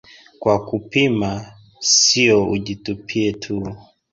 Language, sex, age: Swahili, male, 30-39